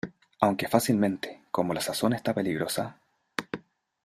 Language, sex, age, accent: Spanish, male, 19-29, Chileno: Chile, Cuyo